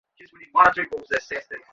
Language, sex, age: Bengali, male, 19-29